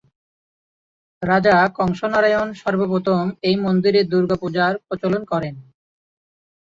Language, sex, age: Bengali, male, 19-29